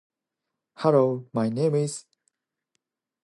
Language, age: English, 19-29